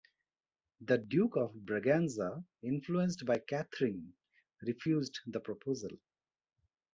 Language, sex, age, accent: English, male, 40-49, India and South Asia (India, Pakistan, Sri Lanka)